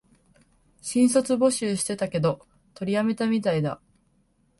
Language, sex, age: Japanese, female, under 19